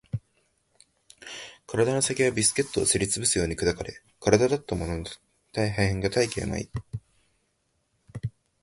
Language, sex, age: Japanese, male, under 19